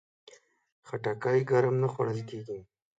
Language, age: Pashto, 30-39